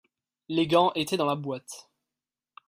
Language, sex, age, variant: French, male, 19-29, Français de métropole